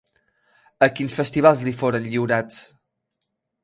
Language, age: Catalan, 30-39